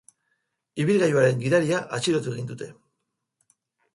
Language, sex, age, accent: Basque, male, 50-59, Mendebalekoa (Araba, Bizkaia, Gipuzkoako mendebaleko herri batzuk)